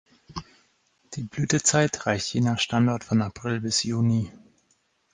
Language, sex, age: German, male, 30-39